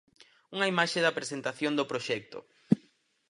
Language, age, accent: Galician, 19-29, Central (gheada)